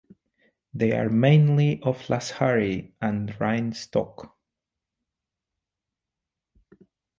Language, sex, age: English, male, 30-39